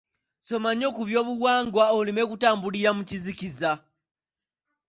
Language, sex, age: Ganda, male, 19-29